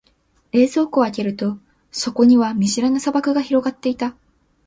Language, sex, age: Japanese, female, 19-29